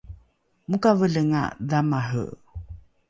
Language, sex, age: Rukai, female, 40-49